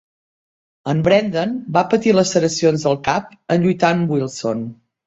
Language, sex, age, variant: Catalan, female, 50-59, Central